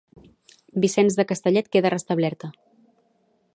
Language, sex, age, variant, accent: Catalan, female, 40-49, Central, central